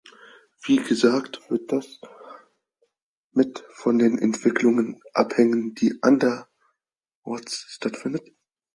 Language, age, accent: German, 19-29, Deutschland Deutsch